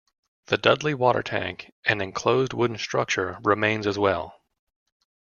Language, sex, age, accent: English, male, 30-39, United States English